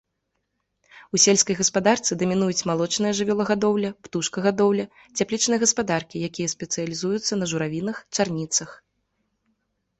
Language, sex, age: Belarusian, female, 19-29